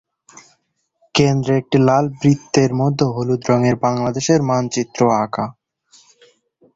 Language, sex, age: Bengali, male, 19-29